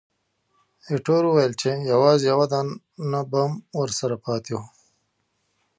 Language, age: Pashto, 30-39